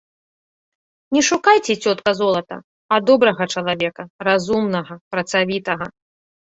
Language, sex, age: Belarusian, female, 30-39